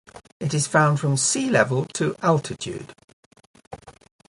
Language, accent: English, England English